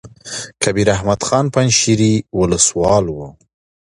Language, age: Pashto, 30-39